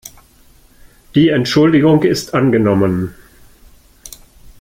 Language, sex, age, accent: German, male, 60-69, Deutschland Deutsch